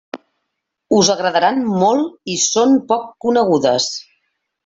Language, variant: Catalan, Central